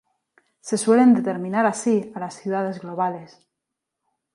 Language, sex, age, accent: Spanish, female, 30-39, España: Sur peninsular (Andalucia, Extremadura, Murcia)